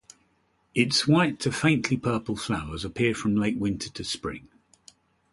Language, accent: English, England English